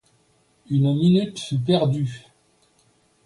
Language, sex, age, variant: French, male, 60-69, Français de métropole